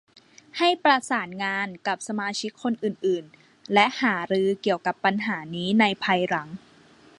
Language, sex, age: Thai, female, under 19